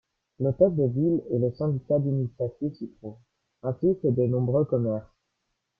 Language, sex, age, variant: French, male, under 19, Français de métropole